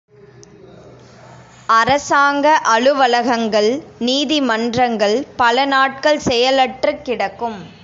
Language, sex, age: Tamil, female, under 19